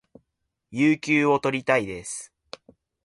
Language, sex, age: Japanese, male, 19-29